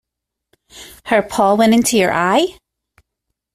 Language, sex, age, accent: English, female, 40-49, United States English